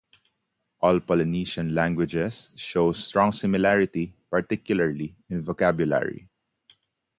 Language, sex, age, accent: English, male, 19-29, Filipino